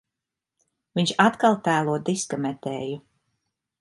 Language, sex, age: Latvian, female, 50-59